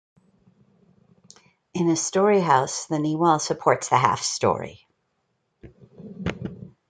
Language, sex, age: English, female, 50-59